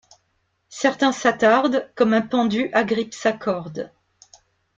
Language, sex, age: French, female, 50-59